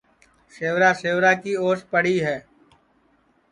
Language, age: Sansi, 19-29